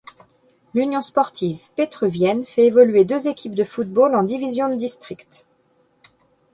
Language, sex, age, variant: French, female, 50-59, Français de métropole